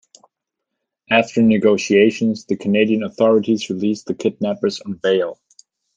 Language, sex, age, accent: English, male, 19-29, United States English